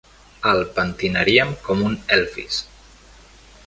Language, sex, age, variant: Catalan, male, 19-29, Central